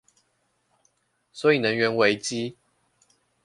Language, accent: Chinese, 出生地：臺北市